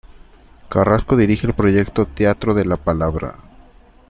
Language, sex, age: Spanish, male, 19-29